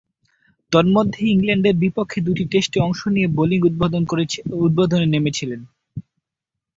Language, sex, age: Bengali, male, 19-29